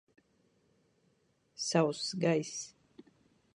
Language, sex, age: Latvian, female, 40-49